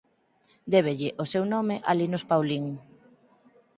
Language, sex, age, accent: Galician, female, 19-29, Normativo (estándar)